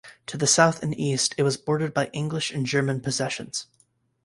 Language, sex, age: English, male, 19-29